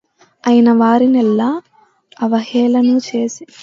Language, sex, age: Telugu, female, 19-29